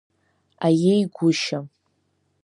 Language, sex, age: Abkhazian, female, under 19